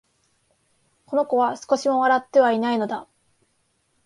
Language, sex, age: Japanese, female, 19-29